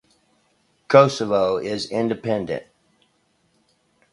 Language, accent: English, United States English